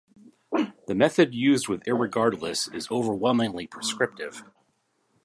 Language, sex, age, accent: English, male, 50-59, United States English